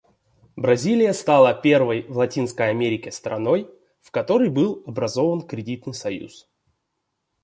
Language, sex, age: Russian, male, 19-29